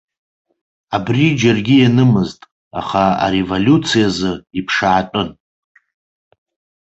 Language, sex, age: Abkhazian, male, 30-39